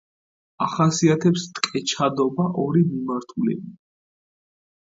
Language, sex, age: Georgian, male, 19-29